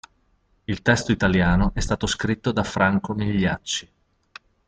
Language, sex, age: Italian, male, 40-49